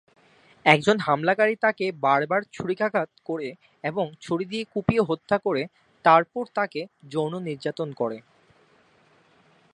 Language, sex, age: Bengali, male, 19-29